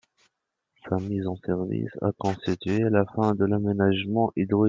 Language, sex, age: French, male, 19-29